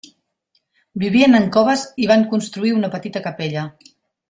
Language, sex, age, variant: Catalan, female, 40-49, Central